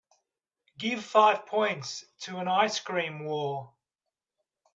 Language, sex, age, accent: English, male, 40-49, Australian English